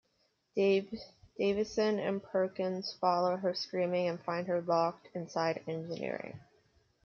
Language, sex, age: English, female, 19-29